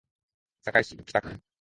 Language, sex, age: Japanese, male, 19-29